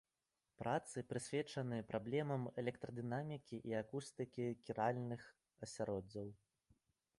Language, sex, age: Belarusian, male, 19-29